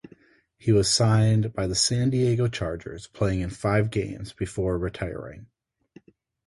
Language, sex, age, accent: English, male, 30-39, United States English